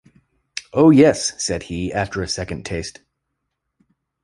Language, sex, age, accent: English, male, 30-39, United States English